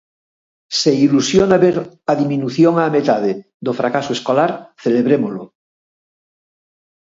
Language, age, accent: Galician, 60-69, Atlántico (seseo e gheada)